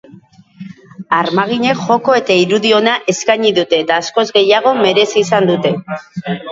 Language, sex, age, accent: Basque, female, 30-39, Mendebalekoa (Araba, Bizkaia, Gipuzkoako mendebaleko herri batzuk)